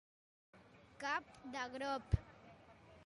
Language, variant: Catalan, Central